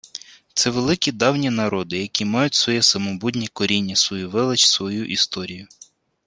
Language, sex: Ukrainian, male